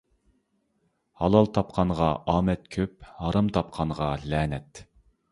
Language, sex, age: Uyghur, male, 30-39